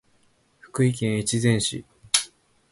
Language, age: Japanese, 19-29